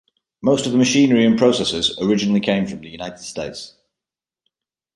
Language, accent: English, England English